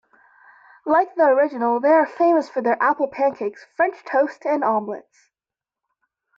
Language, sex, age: English, female, 19-29